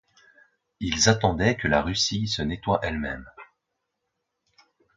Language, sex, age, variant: French, male, 30-39, Français de métropole